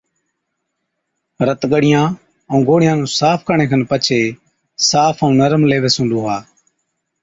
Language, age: Od, 30-39